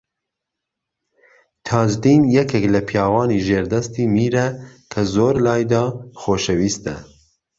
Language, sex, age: Central Kurdish, male, 40-49